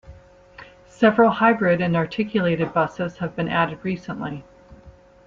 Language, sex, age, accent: English, female, 50-59, United States English